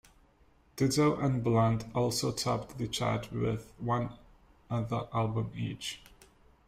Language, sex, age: English, male, 19-29